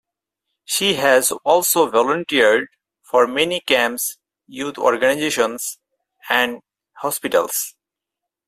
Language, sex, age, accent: English, male, 19-29, India and South Asia (India, Pakistan, Sri Lanka); bangladesh